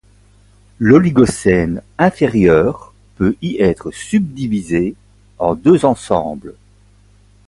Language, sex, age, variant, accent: French, male, 60-69, Français d'Europe, Français de Belgique